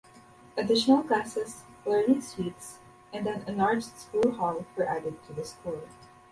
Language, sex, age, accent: English, female, 19-29, Filipino